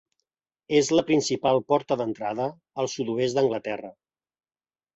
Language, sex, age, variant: Catalan, male, 40-49, Central